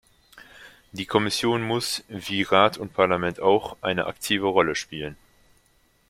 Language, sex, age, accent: German, male, 19-29, Deutschland Deutsch